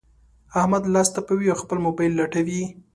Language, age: Pashto, 19-29